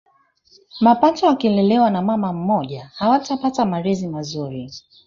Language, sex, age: Swahili, female, 19-29